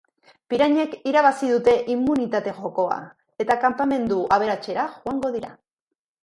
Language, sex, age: Basque, female, 50-59